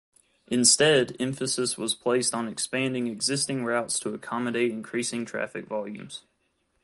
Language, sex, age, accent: English, male, 19-29, United States English